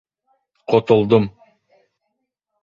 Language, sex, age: Bashkir, male, 30-39